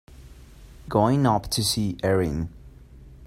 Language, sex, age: English, male, 30-39